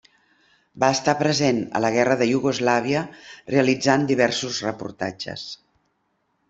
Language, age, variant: Catalan, 60-69, Central